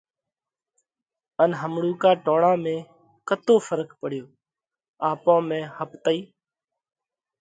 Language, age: Parkari Koli, 19-29